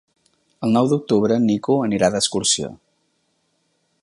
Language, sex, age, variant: Catalan, male, 50-59, Central